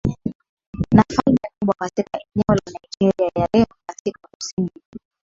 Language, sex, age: Swahili, female, 19-29